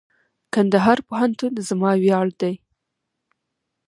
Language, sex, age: Pashto, female, 19-29